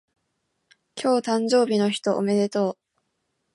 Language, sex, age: Japanese, female, 19-29